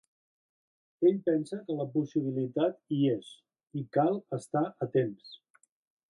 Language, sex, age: Catalan, male, 70-79